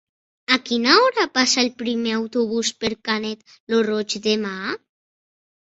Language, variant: Catalan, Nord-Occidental